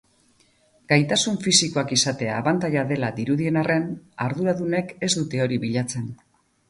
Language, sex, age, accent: Basque, female, 50-59, Mendebalekoa (Araba, Bizkaia, Gipuzkoako mendebaleko herri batzuk)